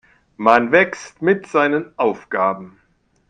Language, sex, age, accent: German, male, 60-69, Deutschland Deutsch